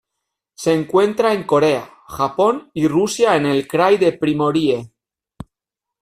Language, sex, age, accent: Spanish, male, 40-49, España: Norte peninsular (Asturias, Castilla y León, Cantabria, País Vasco, Navarra, Aragón, La Rioja, Guadalajara, Cuenca)